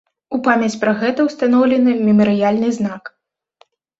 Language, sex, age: Belarusian, female, under 19